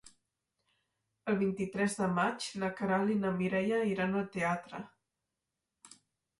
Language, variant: Catalan, Central